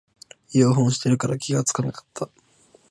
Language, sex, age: Japanese, male, 19-29